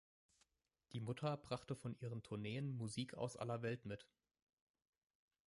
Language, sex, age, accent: German, male, 19-29, Deutschland Deutsch